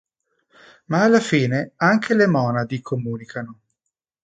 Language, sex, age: Italian, male, 40-49